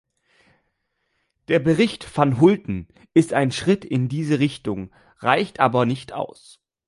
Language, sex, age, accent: German, male, under 19, Deutschland Deutsch